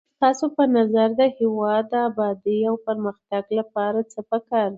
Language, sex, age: Pashto, female, 30-39